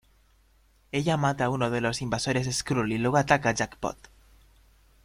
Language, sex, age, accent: Spanish, male, 19-29, España: Centro-Sur peninsular (Madrid, Toledo, Castilla-La Mancha)